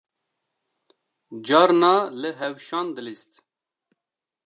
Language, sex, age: Kurdish, male, under 19